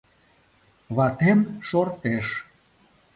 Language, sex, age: Mari, male, 60-69